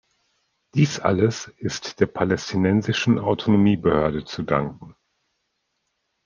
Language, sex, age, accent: German, male, 40-49, Deutschland Deutsch